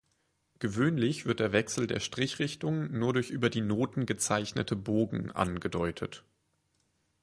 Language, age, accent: German, 19-29, Deutschland Deutsch